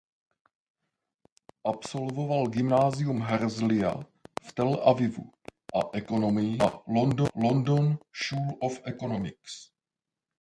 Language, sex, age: Czech, male, 40-49